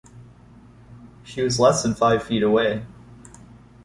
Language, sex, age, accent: English, male, 19-29, Canadian English